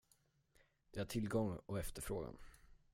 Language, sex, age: Swedish, male, under 19